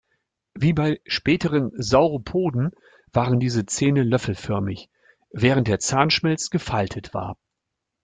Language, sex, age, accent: German, male, 50-59, Deutschland Deutsch